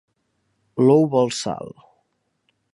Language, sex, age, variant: Catalan, male, 19-29, Nord-Occidental